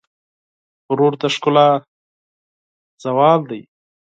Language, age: Pashto, 19-29